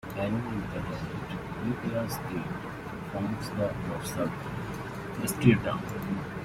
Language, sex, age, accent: English, male, 19-29, United States English